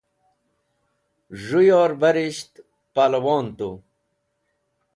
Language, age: Wakhi, 70-79